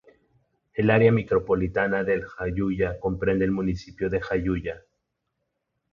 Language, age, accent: Spanish, 40-49, México